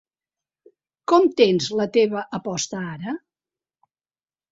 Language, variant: Catalan, Central